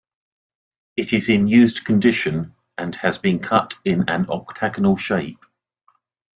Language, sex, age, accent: English, male, 50-59, England English